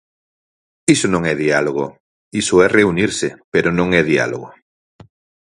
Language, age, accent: Galician, 40-49, Atlántico (seseo e gheada)